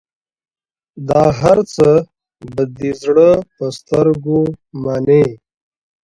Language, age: Pashto, 19-29